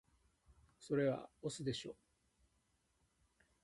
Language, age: Japanese, 60-69